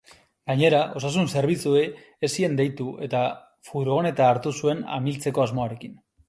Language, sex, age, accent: Basque, male, 30-39, Mendebalekoa (Araba, Bizkaia, Gipuzkoako mendebaleko herri batzuk)